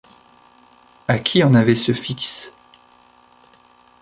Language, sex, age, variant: French, male, 30-39, Français de métropole